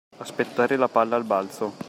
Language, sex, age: Italian, male, 30-39